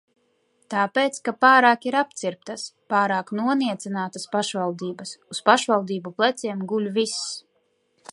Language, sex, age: Latvian, female, 19-29